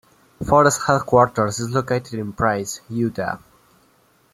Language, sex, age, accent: English, male, 19-29, United States English